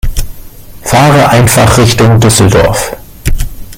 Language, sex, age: German, male, 50-59